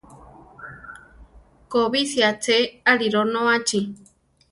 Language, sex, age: Central Tarahumara, female, 30-39